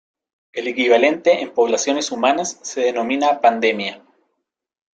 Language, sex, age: Spanish, male, 30-39